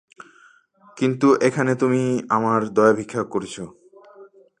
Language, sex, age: Bengali, male, 19-29